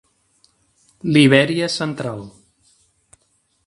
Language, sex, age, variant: Catalan, male, 40-49, Central